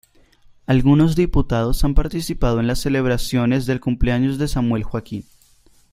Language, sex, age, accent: Spanish, male, under 19, Andino-Pacífico: Colombia, Perú, Ecuador, oeste de Bolivia y Venezuela andina